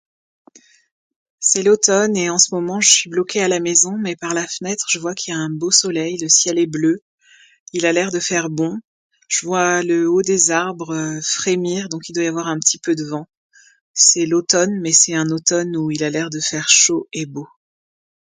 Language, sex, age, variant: French, female, 40-49, Français de métropole